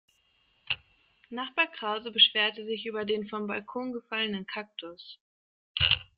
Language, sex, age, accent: German, female, 19-29, Deutschland Deutsch